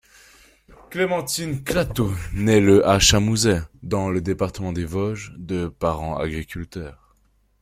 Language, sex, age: French, male, 19-29